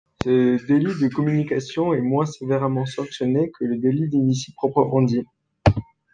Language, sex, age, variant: French, male, 19-29, Français de métropole